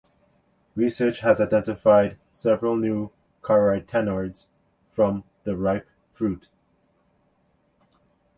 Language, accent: English, Canadian English